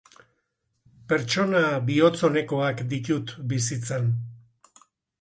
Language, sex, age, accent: Basque, male, 60-69, Mendebalekoa (Araba, Bizkaia, Gipuzkoako mendebaleko herri batzuk)